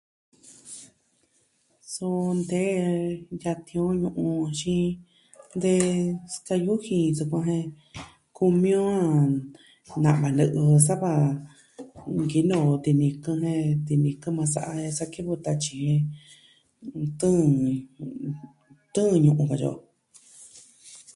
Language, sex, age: Southwestern Tlaxiaco Mixtec, female, 40-49